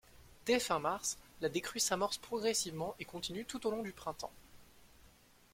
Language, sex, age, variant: French, male, 19-29, Français de métropole